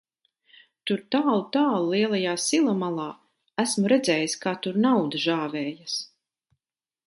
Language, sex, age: Latvian, female, 50-59